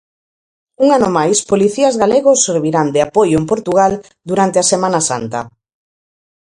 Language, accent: Galician, Normativo (estándar)